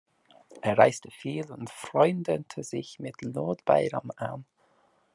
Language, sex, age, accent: German, male, 19-29, Britisches Deutsch